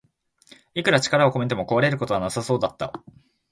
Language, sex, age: Japanese, male, 19-29